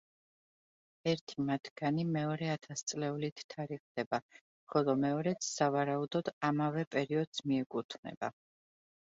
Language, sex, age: Georgian, female, 30-39